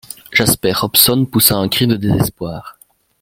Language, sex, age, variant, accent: French, male, under 19, Français d'Europe, Français de Belgique